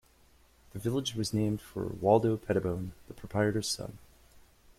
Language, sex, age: English, male, 30-39